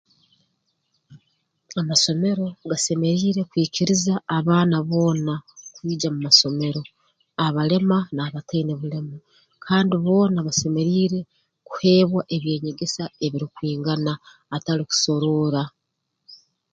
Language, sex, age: Tooro, female, 40-49